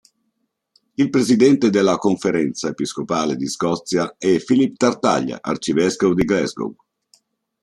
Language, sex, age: Italian, male, 50-59